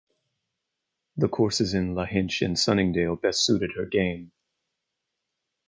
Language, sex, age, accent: English, male, 40-49, United States English